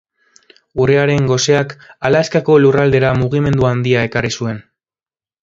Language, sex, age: Basque, male, under 19